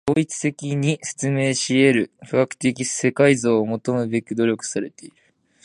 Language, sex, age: Japanese, male, 19-29